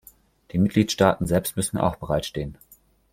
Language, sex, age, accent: German, male, 19-29, Deutschland Deutsch